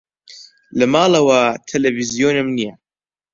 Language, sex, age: Central Kurdish, male, 19-29